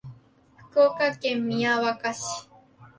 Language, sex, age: Japanese, female, 19-29